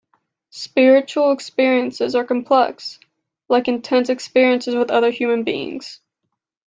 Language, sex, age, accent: English, female, under 19, United States English